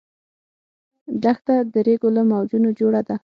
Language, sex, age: Pashto, female, 19-29